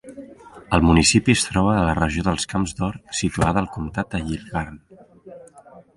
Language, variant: Catalan, Central